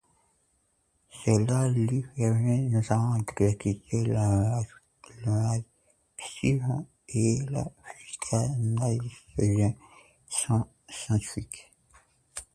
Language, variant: French, Français d'Afrique subsaharienne et des îles africaines